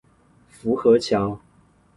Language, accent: Chinese, 出生地：新北市